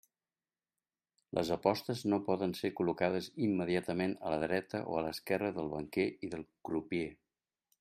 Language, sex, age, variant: Catalan, male, 60-69, Central